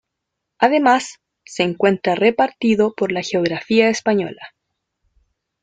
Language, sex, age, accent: Spanish, female, 19-29, Chileno: Chile, Cuyo